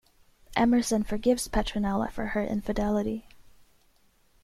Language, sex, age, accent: English, female, 19-29, United States English